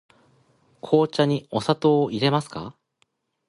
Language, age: Japanese, 40-49